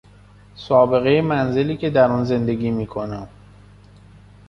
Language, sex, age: Persian, male, 19-29